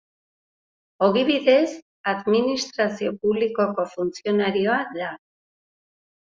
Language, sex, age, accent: Basque, female, 50-59, Erdialdekoa edo Nafarra (Gipuzkoa, Nafarroa)